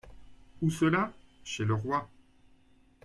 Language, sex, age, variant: French, male, 50-59, Français de métropole